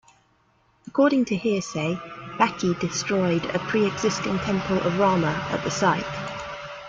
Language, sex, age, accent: English, female, 30-39, England English